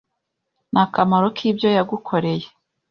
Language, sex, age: Kinyarwanda, female, 19-29